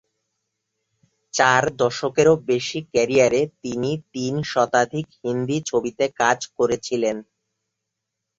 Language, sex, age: Bengali, male, 19-29